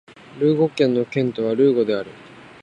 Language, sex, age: Japanese, male, 19-29